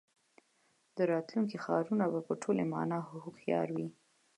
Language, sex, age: Pashto, female, 19-29